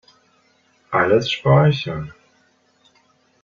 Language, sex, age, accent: German, male, 30-39, Deutschland Deutsch